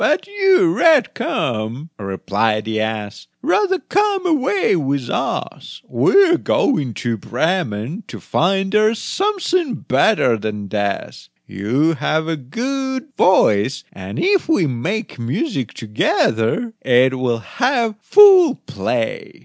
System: none